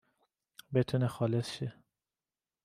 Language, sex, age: Persian, male, 19-29